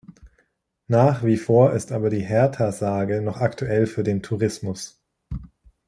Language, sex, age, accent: German, male, 30-39, Deutschland Deutsch